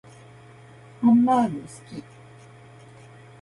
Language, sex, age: Japanese, female, 19-29